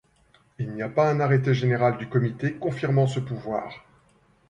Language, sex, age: French, male, 50-59